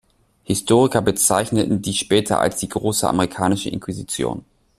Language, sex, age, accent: German, male, 19-29, Deutschland Deutsch